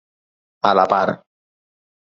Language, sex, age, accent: Catalan, male, 30-39, apitxat